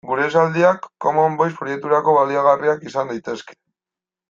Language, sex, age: Basque, male, 19-29